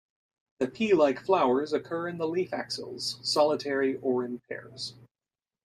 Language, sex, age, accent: English, male, 30-39, United States English